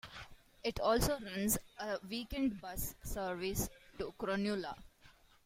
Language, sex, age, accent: English, female, 19-29, India and South Asia (India, Pakistan, Sri Lanka)